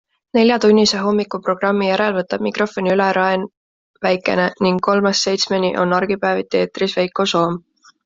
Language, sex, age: Estonian, female, 19-29